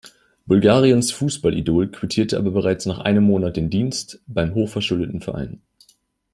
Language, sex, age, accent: German, male, 19-29, Deutschland Deutsch